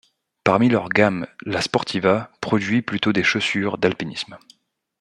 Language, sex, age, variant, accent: French, male, 30-39, Français des départements et régions d'outre-mer, Français de La Réunion